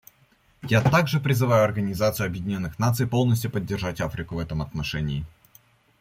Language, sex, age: Russian, male, under 19